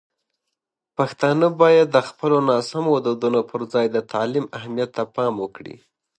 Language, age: Pashto, 19-29